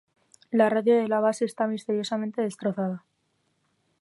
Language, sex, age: Spanish, female, under 19